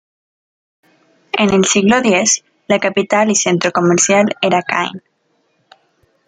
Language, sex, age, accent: Spanish, female, under 19, Andino-Pacífico: Colombia, Perú, Ecuador, oeste de Bolivia y Venezuela andina